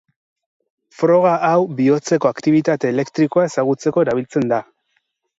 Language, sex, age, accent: Basque, male, 40-49, Erdialdekoa edo Nafarra (Gipuzkoa, Nafarroa)